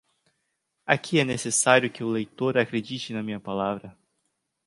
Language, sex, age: Portuguese, male, 19-29